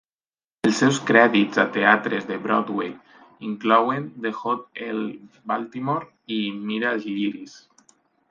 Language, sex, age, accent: Catalan, male, 19-29, valencià